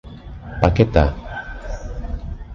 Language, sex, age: Portuguese, male, 19-29